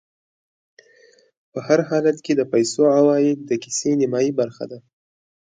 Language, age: Pashto, 19-29